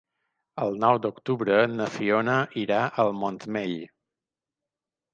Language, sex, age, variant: Catalan, male, 50-59, Balear